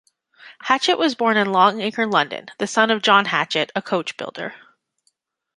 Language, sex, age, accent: English, female, 30-39, Canadian English